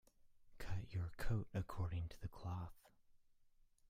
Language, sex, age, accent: English, male, 19-29, United States English